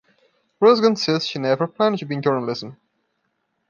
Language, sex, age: English, male, 30-39